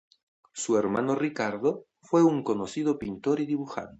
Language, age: Spanish, 60-69